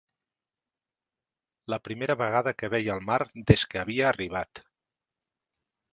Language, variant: Catalan, Central